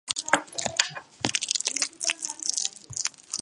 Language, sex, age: English, female, under 19